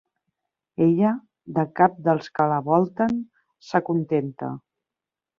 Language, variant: Catalan, Central